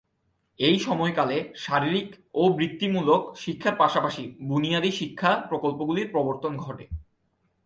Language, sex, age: Bengali, male, 19-29